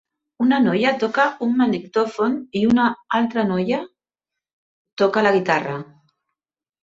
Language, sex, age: Catalan, female, 50-59